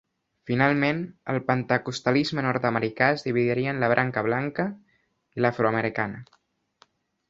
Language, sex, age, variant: Catalan, male, under 19, Central